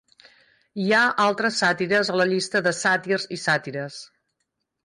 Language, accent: Catalan, Girona